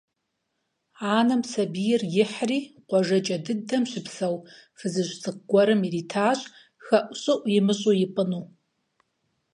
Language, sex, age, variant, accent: Kabardian, female, 30-39, Адыгэбзэ (Къэбэрдей, Кирил, псоми зэдай), Джылэхъстэней (Gilahsteney)